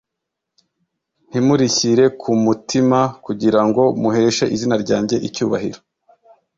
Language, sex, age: Kinyarwanda, male, 19-29